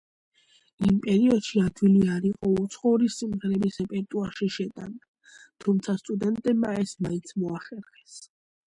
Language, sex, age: Georgian, female, under 19